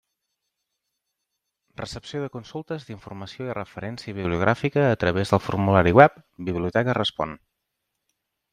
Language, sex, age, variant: Catalan, male, 30-39, Central